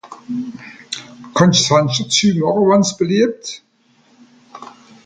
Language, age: Swiss German, 60-69